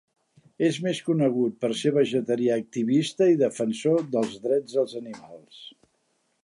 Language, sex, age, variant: Catalan, male, 60-69, Central